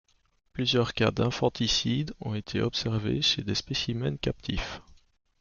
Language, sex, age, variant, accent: French, male, 19-29, Français d'Europe, Français de Belgique